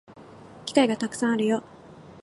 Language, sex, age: Japanese, female, 19-29